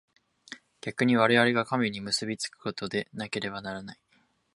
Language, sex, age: Japanese, male, under 19